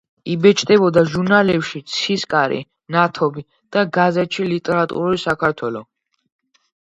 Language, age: Georgian, under 19